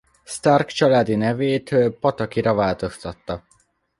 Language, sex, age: Hungarian, male, under 19